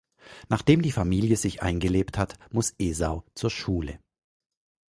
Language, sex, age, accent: German, male, 40-49, Deutschland Deutsch